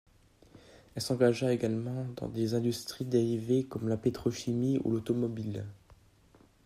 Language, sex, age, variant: French, male, under 19, Français de métropole